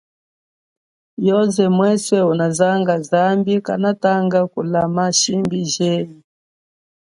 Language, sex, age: Chokwe, female, 40-49